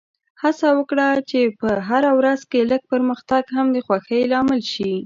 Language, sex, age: Pashto, female, under 19